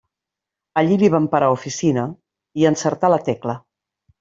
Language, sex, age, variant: Catalan, female, 50-59, Nord-Occidental